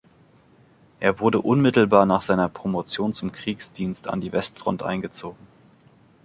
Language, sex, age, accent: German, male, 30-39, Deutschland Deutsch